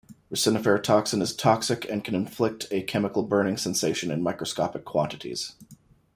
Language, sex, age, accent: English, male, 30-39, United States English